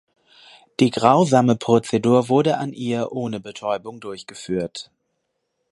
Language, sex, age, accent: German, male, 30-39, Deutschland Deutsch